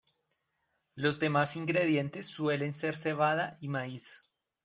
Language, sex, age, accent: Spanish, male, 30-39, Andino-Pacífico: Colombia, Perú, Ecuador, oeste de Bolivia y Venezuela andina